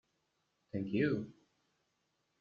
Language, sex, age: English, male, 19-29